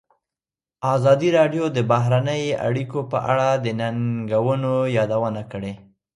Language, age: Pashto, 19-29